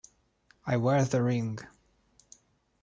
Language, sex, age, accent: English, male, 30-39, United States English